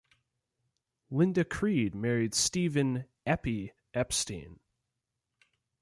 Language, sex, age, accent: English, male, 19-29, United States English